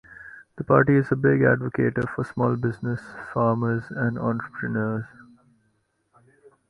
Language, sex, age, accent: English, male, 19-29, India and South Asia (India, Pakistan, Sri Lanka)